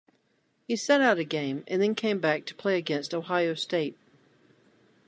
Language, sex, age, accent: English, female, 50-59, United States English